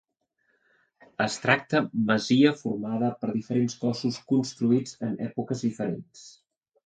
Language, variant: Catalan, Central